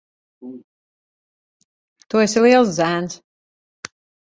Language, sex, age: Latvian, female, 40-49